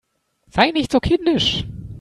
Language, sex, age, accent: German, male, 19-29, Deutschland Deutsch